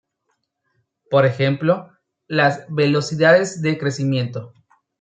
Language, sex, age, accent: Spanish, male, 30-39, México